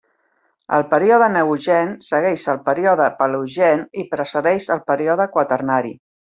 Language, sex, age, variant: Catalan, female, 50-59, Central